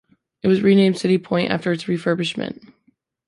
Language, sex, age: English, female, 19-29